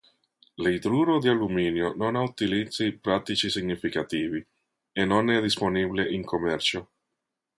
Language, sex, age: Italian, male, 30-39